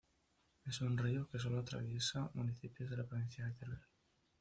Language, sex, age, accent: Spanish, male, 19-29, España: Norte peninsular (Asturias, Castilla y León, Cantabria, País Vasco, Navarra, Aragón, La Rioja, Guadalajara, Cuenca)